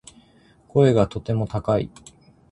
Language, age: Japanese, 19-29